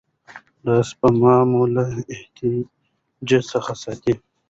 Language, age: Pashto, 19-29